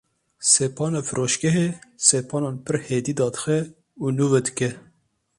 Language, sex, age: Kurdish, male, 30-39